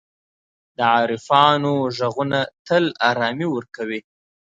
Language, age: Pashto, 19-29